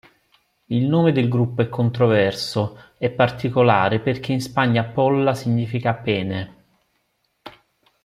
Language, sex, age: Italian, male, 40-49